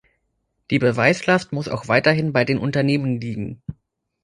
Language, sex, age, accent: German, male, 30-39, Deutschland Deutsch